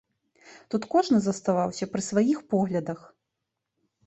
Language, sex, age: Belarusian, female, 19-29